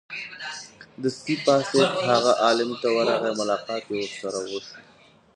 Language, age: Pashto, 19-29